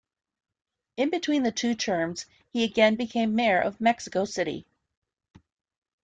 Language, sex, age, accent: English, female, 40-49, Canadian English